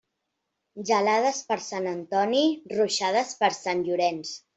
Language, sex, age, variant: Catalan, female, 40-49, Central